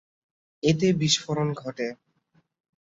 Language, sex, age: Bengali, male, under 19